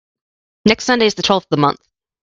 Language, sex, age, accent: English, female, 19-29, United States English